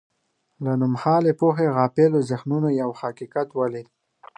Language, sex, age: Pashto, male, under 19